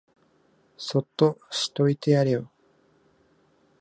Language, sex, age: Japanese, male, 19-29